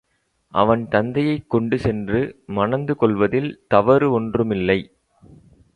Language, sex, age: Tamil, male, 19-29